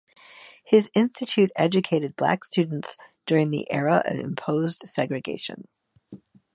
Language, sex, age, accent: English, female, 50-59, United States English